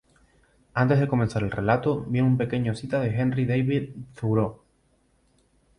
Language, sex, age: Spanish, male, 19-29